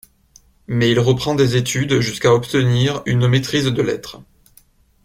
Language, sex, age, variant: French, male, 19-29, Français de métropole